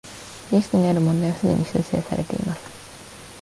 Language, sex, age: Japanese, female, 19-29